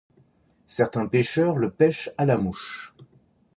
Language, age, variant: French, 50-59, Français de métropole